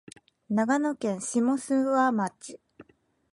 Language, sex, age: Japanese, female, 19-29